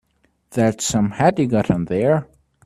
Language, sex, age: English, male, under 19